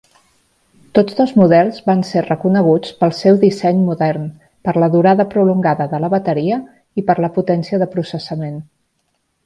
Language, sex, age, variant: Catalan, female, 40-49, Central